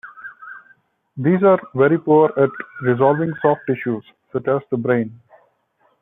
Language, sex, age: English, male, 30-39